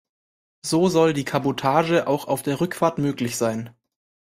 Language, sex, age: German, male, 19-29